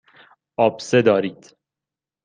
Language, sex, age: Persian, male, 19-29